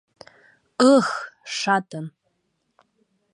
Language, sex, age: Mari, female, 19-29